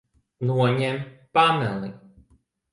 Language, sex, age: Latvian, male, 30-39